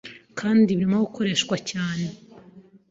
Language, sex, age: Kinyarwanda, female, 19-29